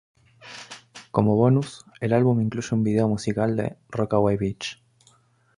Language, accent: Spanish, Rioplatense: Argentina, Uruguay, este de Bolivia, Paraguay